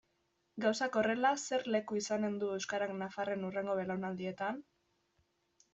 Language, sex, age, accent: Basque, female, 19-29, Mendebalekoa (Araba, Bizkaia, Gipuzkoako mendebaleko herri batzuk)